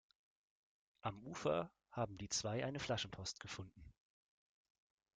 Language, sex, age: German, male, 19-29